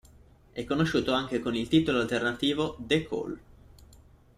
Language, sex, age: Italian, male, 19-29